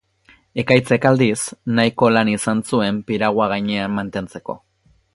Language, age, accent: Basque, 19-29, Erdialdekoa edo Nafarra (Gipuzkoa, Nafarroa)